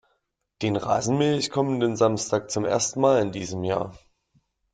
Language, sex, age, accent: German, male, 19-29, Deutschland Deutsch